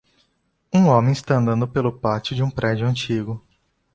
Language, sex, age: Portuguese, male, 19-29